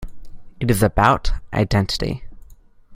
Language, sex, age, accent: English, male, under 19, United States English